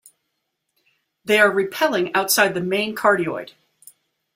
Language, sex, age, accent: English, female, 50-59, United States English